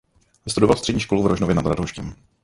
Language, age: Czech, 30-39